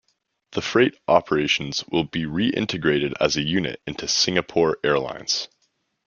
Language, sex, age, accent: English, male, 19-29, Canadian English